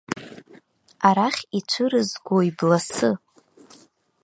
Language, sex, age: Abkhazian, female, under 19